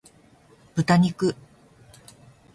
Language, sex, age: Japanese, female, 60-69